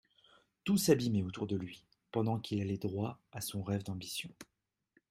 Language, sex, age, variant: French, male, 30-39, Français de métropole